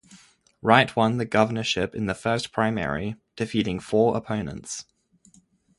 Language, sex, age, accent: English, male, 19-29, Australian English